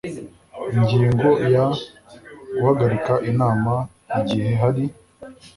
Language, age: Kinyarwanda, 19-29